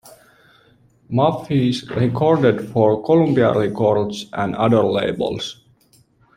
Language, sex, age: English, male, 19-29